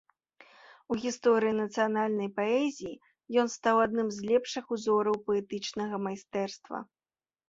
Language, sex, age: Belarusian, female, 30-39